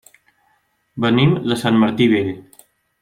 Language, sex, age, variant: Catalan, male, 19-29, Central